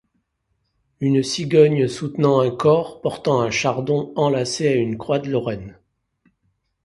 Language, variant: French, Français de métropole